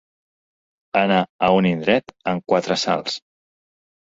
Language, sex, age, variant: Catalan, male, 40-49, Central